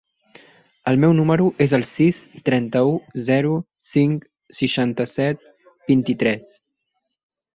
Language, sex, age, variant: Catalan, male, 19-29, Central